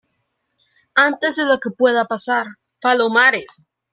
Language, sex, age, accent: Spanish, male, under 19, Caribe: Cuba, Venezuela, Puerto Rico, República Dominicana, Panamá, Colombia caribeña, México caribeño, Costa del golfo de México